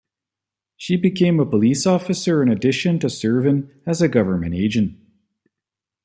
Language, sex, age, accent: English, male, 30-39, Canadian English